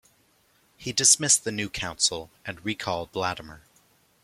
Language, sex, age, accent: English, male, 30-39, Canadian English